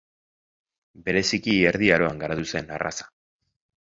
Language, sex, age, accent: Basque, male, 30-39, Mendebalekoa (Araba, Bizkaia, Gipuzkoako mendebaleko herri batzuk)